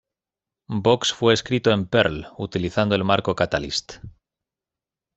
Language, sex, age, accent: Spanish, male, 19-29, España: Norte peninsular (Asturias, Castilla y León, Cantabria, País Vasco, Navarra, Aragón, La Rioja, Guadalajara, Cuenca)